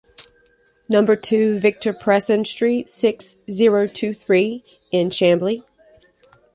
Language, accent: English, United States English